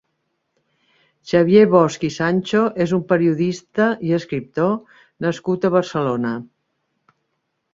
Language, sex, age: Catalan, female, 60-69